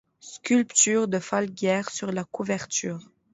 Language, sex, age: French, female, under 19